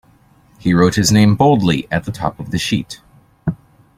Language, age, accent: English, 30-39, United States English